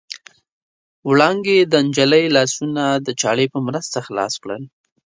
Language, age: Pashto, 19-29